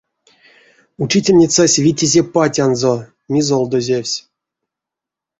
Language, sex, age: Erzya, male, 30-39